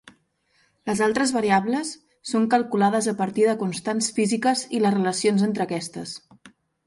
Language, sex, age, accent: Catalan, female, 19-29, central; nord-occidental